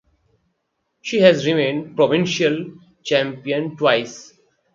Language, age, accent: English, 19-29, India and South Asia (India, Pakistan, Sri Lanka)